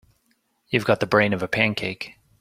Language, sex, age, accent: English, male, 30-39, United States English